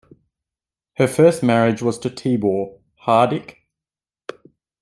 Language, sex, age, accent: English, male, 19-29, Australian English